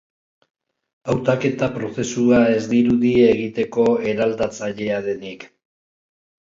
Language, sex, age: Basque, male, 60-69